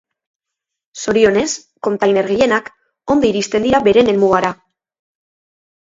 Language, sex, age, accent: Basque, female, 30-39, Mendebalekoa (Araba, Bizkaia, Gipuzkoako mendebaleko herri batzuk)